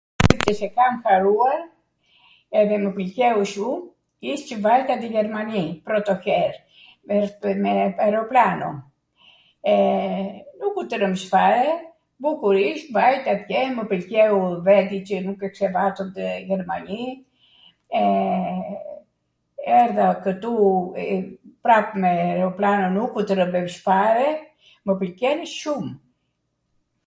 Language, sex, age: Arvanitika Albanian, female, 70-79